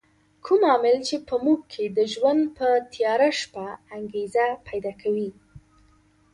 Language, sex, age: Pashto, female, under 19